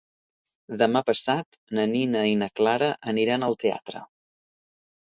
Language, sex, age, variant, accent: Catalan, male, 19-29, Central, central